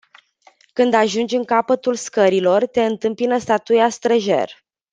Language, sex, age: Romanian, female, 19-29